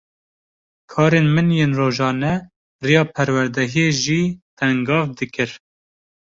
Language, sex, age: Kurdish, male, 19-29